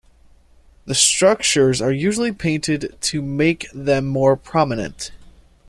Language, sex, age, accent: English, male, 19-29, United States English